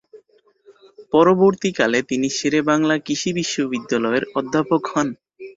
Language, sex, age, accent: Bengali, male, 19-29, Native